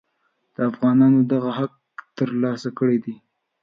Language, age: Pashto, 19-29